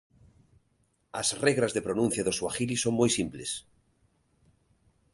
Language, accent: Galician, Normativo (estándar)